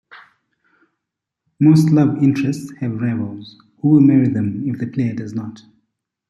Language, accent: English, Southern African (South Africa, Zimbabwe, Namibia)